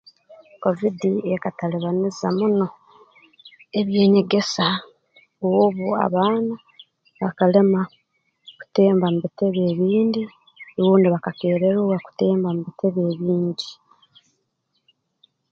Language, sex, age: Tooro, female, 30-39